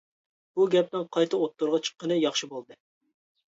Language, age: Uyghur, 19-29